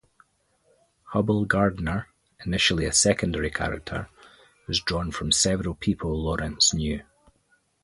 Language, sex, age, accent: English, male, 40-49, Scottish English